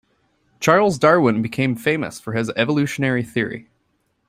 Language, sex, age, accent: English, male, 19-29, United States English